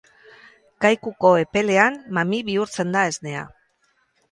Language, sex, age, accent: Basque, female, 50-59, Erdialdekoa edo Nafarra (Gipuzkoa, Nafarroa)